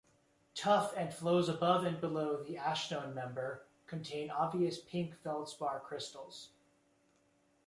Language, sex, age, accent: English, male, 19-29, United States English